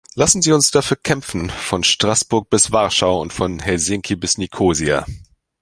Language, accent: German, Deutschland Deutsch